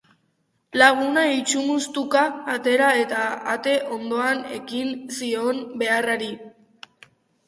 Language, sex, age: Basque, female, under 19